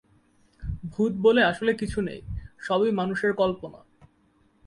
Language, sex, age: Bengali, male, 19-29